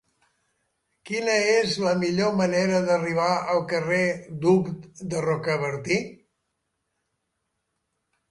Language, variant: Catalan, Central